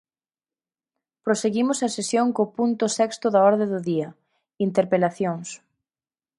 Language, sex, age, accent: Galician, female, 19-29, Central (gheada); Normativo (estándar)